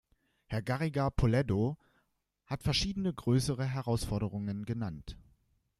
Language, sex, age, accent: German, male, under 19, Deutschland Deutsch